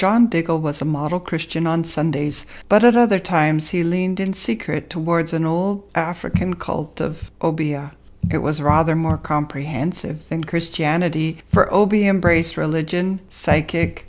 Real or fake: real